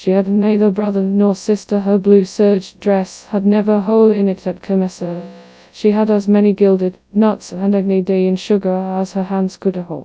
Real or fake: fake